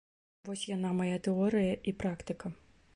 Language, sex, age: Belarusian, female, 30-39